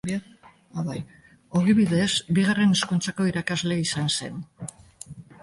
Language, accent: Basque, Mendebalekoa (Araba, Bizkaia, Gipuzkoako mendebaleko herri batzuk)